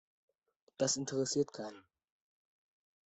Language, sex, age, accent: German, male, under 19, Deutschland Deutsch